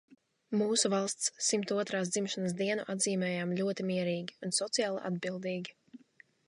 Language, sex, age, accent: Latvian, female, under 19, Riga